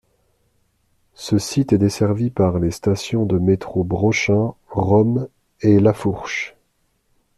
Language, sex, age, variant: French, male, 30-39, Français de métropole